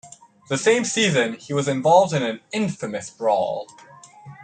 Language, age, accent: English, 19-29, United States English